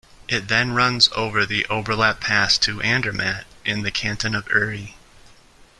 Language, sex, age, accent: English, male, 19-29, United States English